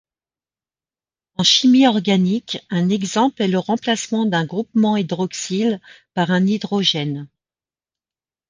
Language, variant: French, Français de métropole